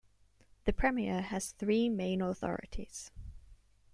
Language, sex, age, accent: English, female, 19-29, England English